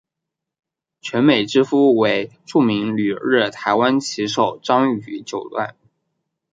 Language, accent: Chinese, 出生地：浙江省